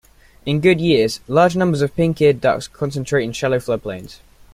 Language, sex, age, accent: English, male, under 19, England English